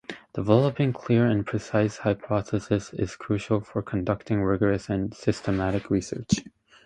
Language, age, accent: English, 19-29, United States English